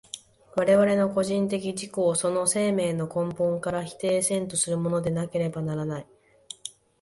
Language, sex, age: Japanese, female, 19-29